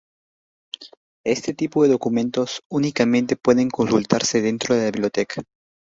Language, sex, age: Spanish, male, under 19